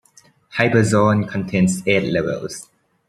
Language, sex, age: English, male, 19-29